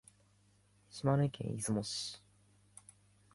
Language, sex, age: Japanese, male, 19-29